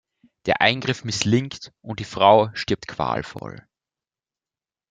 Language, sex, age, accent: German, male, 19-29, Österreichisches Deutsch